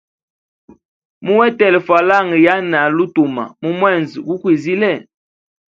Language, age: Hemba, 19-29